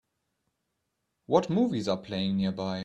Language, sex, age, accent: English, male, 19-29, England English